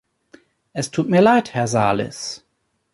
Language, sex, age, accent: German, male, 40-49, Deutschland Deutsch